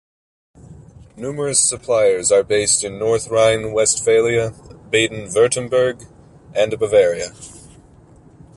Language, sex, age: English, male, 19-29